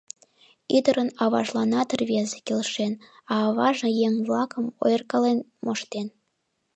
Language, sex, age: Mari, female, 19-29